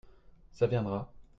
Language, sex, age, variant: French, male, 30-39, Français de métropole